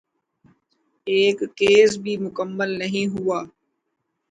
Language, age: Urdu, 40-49